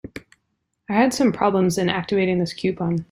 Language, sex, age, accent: English, female, 30-39, United States English